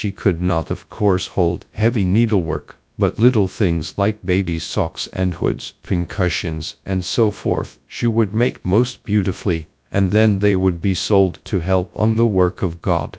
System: TTS, GradTTS